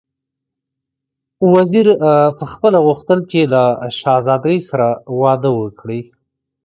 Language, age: Pashto, 30-39